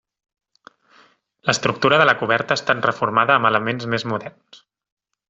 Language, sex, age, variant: Catalan, male, 30-39, Central